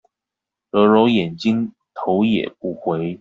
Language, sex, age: Chinese, male, 19-29